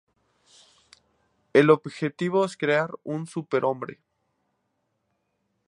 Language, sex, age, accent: Spanish, male, 19-29, México